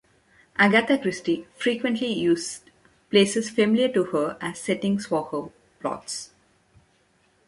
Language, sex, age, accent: English, female, 19-29, India and South Asia (India, Pakistan, Sri Lanka)